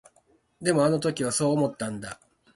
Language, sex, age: Japanese, male, 50-59